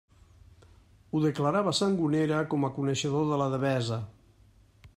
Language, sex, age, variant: Catalan, male, 50-59, Central